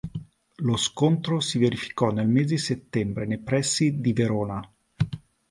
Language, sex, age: Italian, male, 40-49